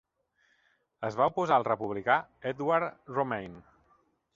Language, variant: Catalan, Central